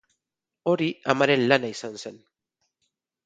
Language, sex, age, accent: Basque, male, 40-49, Mendebalekoa (Araba, Bizkaia, Gipuzkoako mendebaleko herri batzuk)